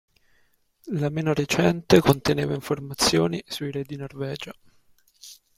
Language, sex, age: Italian, male, 19-29